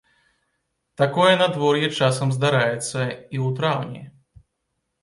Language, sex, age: Belarusian, male, 19-29